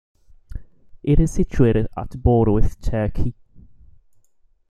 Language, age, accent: English, 19-29, England English